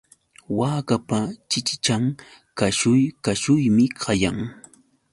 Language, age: Yauyos Quechua, 30-39